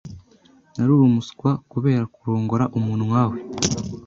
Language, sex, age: Kinyarwanda, male, 30-39